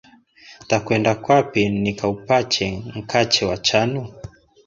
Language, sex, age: Swahili, male, 30-39